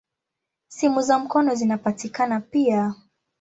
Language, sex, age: Swahili, female, 19-29